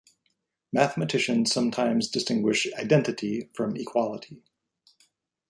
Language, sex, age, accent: English, male, 40-49, United States English